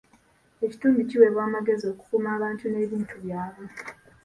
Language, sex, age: Ganda, female, 19-29